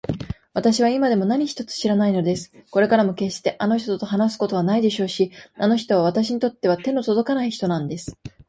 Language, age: Japanese, 19-29